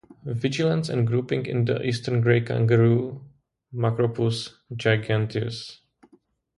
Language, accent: English, Czech